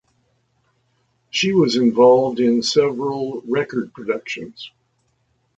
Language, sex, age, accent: English, male, 70-79, United States English